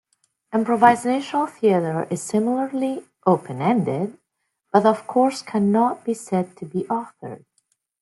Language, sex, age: English, female, 40-49